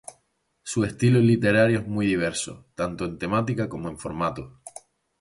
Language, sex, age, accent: Spanish, male, 19-29, España: Islas Canarias